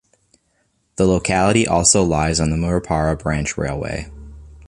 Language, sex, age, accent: English, male, 19-29, Canadian English